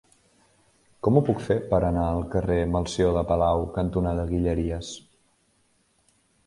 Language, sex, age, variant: Catalan, male, 19-29, Septentrional